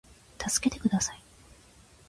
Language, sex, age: Japanese, female, 19-29